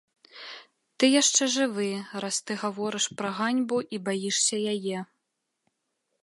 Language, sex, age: Belarusian, female, 19-29